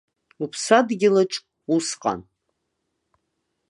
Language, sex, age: Abkhazian, female, 60-69